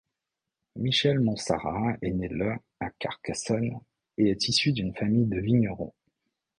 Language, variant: French, Français de métropole